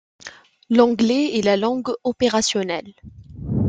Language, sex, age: French, female, 19-29